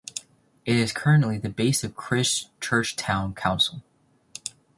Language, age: English, under 19